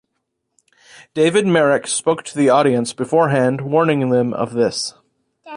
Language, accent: English, United States English